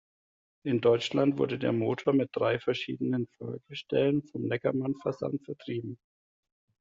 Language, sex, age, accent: German, male, 40-49, Deutschland Deutsch